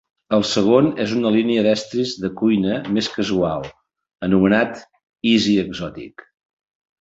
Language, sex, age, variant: Catalan, male, 60-69, Central